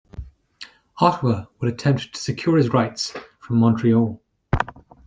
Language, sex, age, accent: English, male, 40-49, Irish English